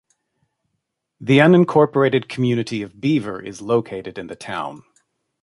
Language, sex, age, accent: English, male, 50-59, United States English